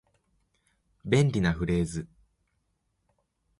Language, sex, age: Japanese, male, 19-29